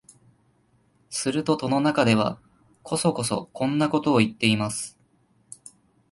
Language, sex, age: Japanese, male, 19-29